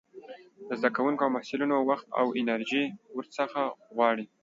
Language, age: Pashto, 19-29